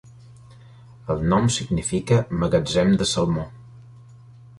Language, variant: Catalan, Central